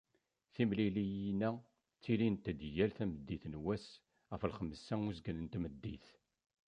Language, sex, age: Kabyle, male, 40-49